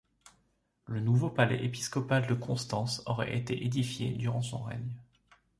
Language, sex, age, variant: French, male, 30-39, Français de métropole